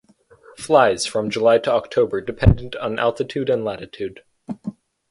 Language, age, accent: English, 19-29, United States English